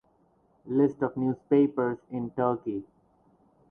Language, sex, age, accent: English, male, 19-29, India and South Asia (India, Pakistan, Sri Lanka)